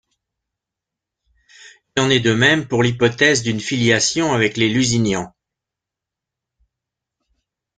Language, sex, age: French, male, 60-69